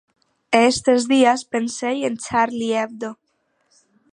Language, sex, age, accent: Galician, female, under 19, Atlántico (seseo e gheada); Normativo (estándar)